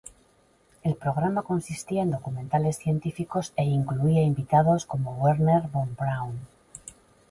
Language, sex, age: Spanish, female, 50-59